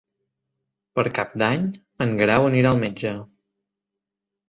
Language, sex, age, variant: Catalan, male, 19-29, Septentrional